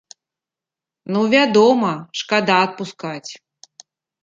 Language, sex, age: Belarusian, female, 40-49